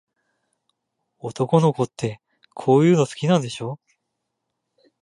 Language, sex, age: Japanese, male, 30-39